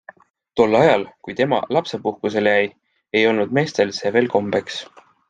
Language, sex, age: Estonian, male, 19-29